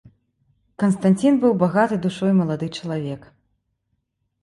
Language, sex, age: Belarusian, female, 30-39